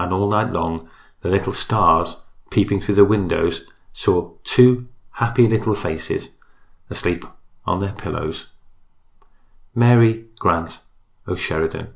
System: none